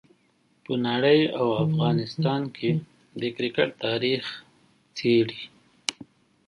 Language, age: Pashto, 30-39